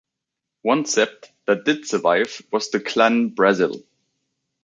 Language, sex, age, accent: English, male, 19-29, United States English